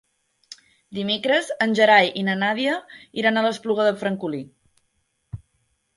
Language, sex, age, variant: Catalan, female, 19-29, Central